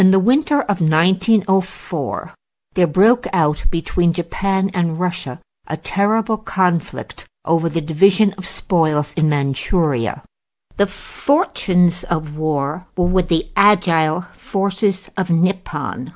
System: none